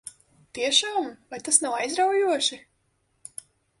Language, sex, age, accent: Latvian, female, 19-29, Riga